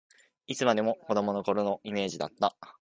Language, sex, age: Japanese, male, 19-29